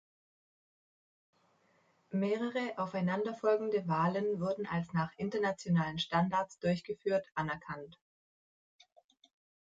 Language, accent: German, Deutschland Deutsch